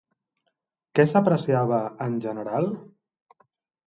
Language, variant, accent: Catalan, Central, central